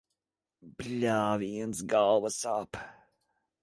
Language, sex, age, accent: Latvian, male, 30-39, bez akcenta